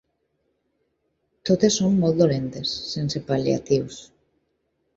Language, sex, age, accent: Catalan, female, 30-39, valencià